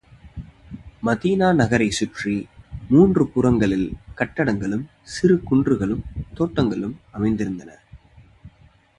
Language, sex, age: Tamil, male, 30-39